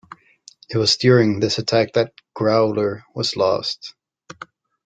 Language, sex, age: English, male, 19-29